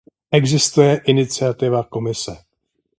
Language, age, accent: Czech, 40-49, pražský